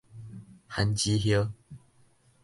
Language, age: Min Nan Chinese, 19-29